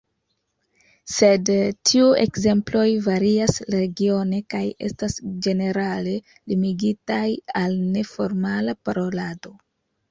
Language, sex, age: Esperanto, female, 19-29